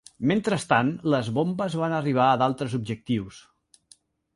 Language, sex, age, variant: Catalan, male, 50-59, Central